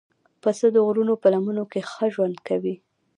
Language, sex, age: Pashto, female, 19-29